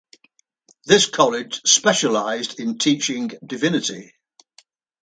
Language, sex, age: English, male, 80-89